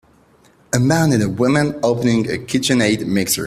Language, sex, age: English, male, 19-29